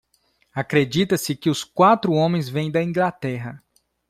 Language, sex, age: Portuguese, male, 40-49